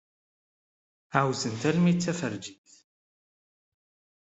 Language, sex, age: Kabyle, male, 30-39